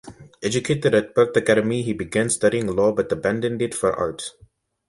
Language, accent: English, United States English